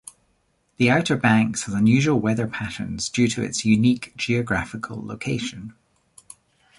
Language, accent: English, New Zealand English